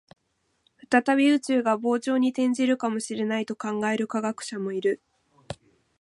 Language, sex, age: Japanese, female, 19-29